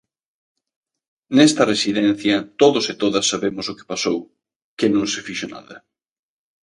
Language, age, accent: Galician, 30-39, Central (gheada)